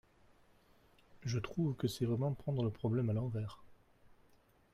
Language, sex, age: French, male, 60-69